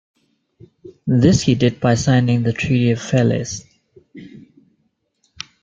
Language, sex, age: English, male, 30-39